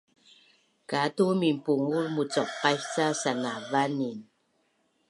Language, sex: Bunun, female